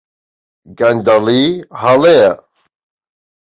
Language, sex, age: Central Kurdish, male, 19-29